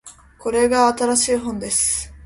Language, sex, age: Japanese, female, under 19